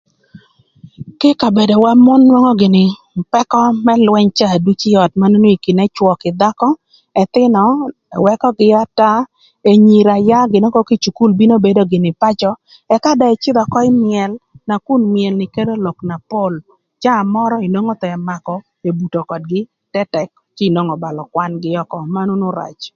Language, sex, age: Thur, female, 50-59